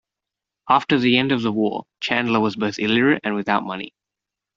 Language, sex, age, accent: English, male, 19-29, Australian English